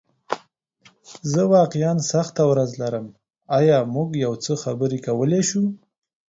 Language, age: Pashto, 19-29